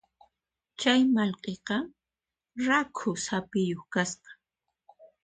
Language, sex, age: Puno Quechua, female, 30-39